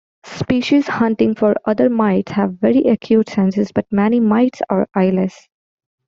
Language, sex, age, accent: English, female, 19-29, United States English